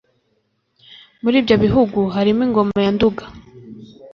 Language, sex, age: Kinyarwanda, female, under 19